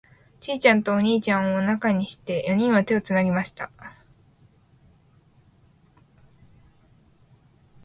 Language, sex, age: Japanese, female, 19-29